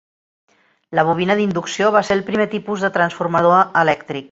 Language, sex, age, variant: Catalan, female, 50-59, Central